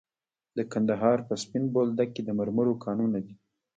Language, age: Pashto, 19-29